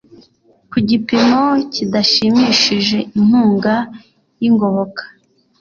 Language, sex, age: Kinyarwanda, female, 19-29